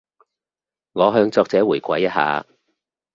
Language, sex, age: Cantonese, male, 40-49